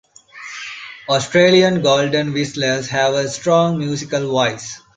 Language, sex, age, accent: English, male, 30-39, India and South Asia (India, Pakistan, Sri Lanka)